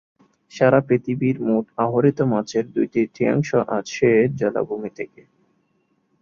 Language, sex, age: Bengali, male, 19-29